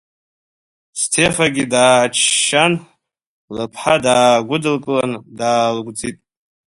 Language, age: Abkhazian, under 19